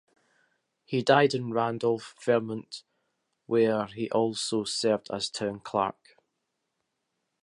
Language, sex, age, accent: English, male, 30-39, Scottish English